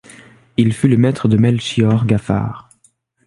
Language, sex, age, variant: French, male, under 19, Français de métropole